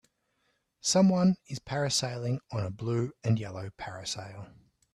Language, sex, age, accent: English, male, 30-39, Australian English